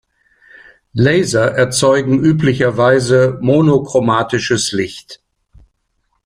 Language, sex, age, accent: German, male, 60-69, Deutschland Deutsch